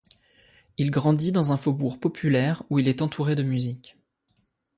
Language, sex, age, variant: French, male, 19-29, Français de métropole